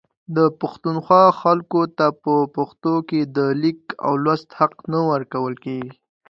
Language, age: Pashto, 19-29